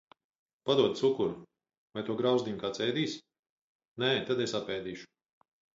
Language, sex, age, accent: Latvian, male, 50-59, Vidus dialekts